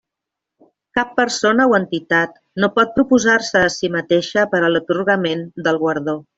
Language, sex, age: Catalan, female, 50-59